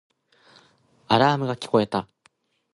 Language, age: Japanese, 40-49